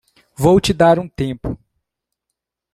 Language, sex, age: Portuguese, male, 40-49